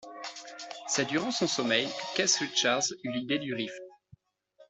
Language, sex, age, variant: French, male, 30-39, Français de métropole